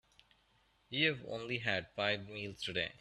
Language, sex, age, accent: English, male, 30-39, India and South Asia (India, Pakistan, Sri Lanka)